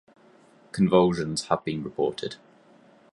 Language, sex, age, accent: English, male, 19-29, England English